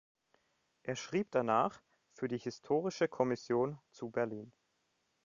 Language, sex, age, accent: German, male, 30-39, Deutschland Deutsch